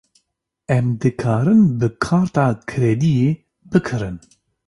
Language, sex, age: Kurdish, male, 40-49